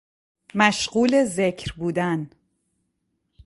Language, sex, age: Persian, female, 40-49